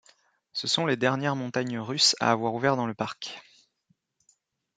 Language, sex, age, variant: French, male, 30-39, Français de métropole